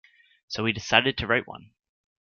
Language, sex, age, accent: English, male, 30-39, United States English